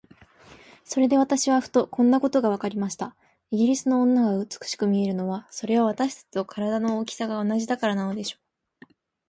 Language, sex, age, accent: Japanese, female, under 19, 標準語